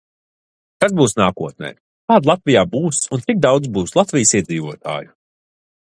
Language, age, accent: Latvian, 30-39, nav